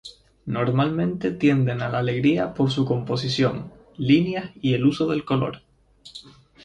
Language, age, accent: Spanish, 19-29, España: Islas Canarias